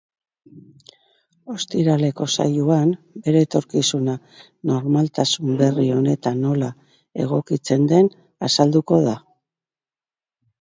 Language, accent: Basque, Mendebalekoa (Araba, Bizkaia, Gipuzkoako mendebaleko herri batzuk)